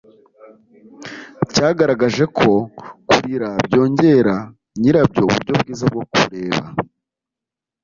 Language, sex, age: Kinyarwanda, male, 40-49